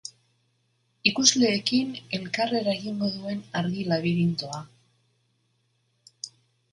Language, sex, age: Basque, female, 60-69